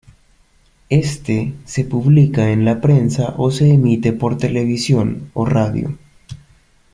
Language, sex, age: Spanish, male, under 19